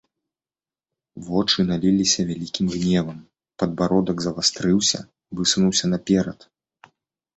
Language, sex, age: Belarusian, male, 30-39